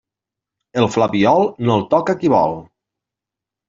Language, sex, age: Catalan, male, 40-49